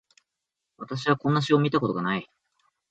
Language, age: Japanese, 19-29